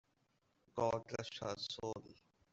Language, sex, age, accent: English, male, 19-29, India and South Asia (India, Pakistan, Sri Lanka)